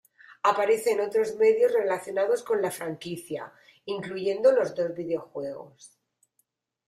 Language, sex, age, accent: Spanish, female, 40-49, España: Sur peninsular (Andalucia, Extremadura, Murcia)